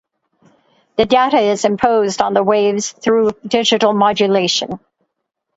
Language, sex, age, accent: English, female, 60-69, United States English